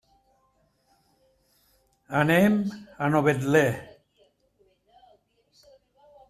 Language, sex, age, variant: Catalan, male, 70-79, Central